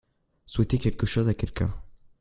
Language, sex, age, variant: French, male, under 19, Français de métropole